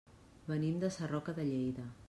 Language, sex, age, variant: Catalan, female, 40-49, Central